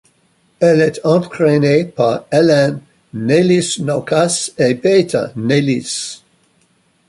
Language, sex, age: French, male, 60-69